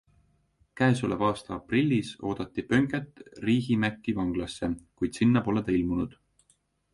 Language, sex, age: Estonian, male, 19-29